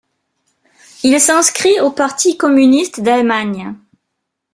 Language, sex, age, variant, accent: French, female, 30-39, Français d'Europe, Français d’Allemagne